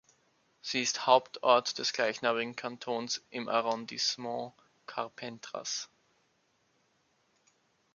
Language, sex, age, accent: German, male, 19-29, Österreichisches Deutsch